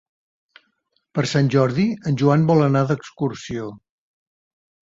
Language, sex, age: Catalan, male, 60-69